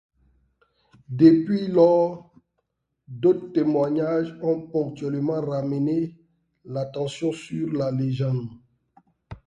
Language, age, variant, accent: French, 30-39, Français d'Afrique subsaharienne et des îles africaines, Français de Côte d’Ivoire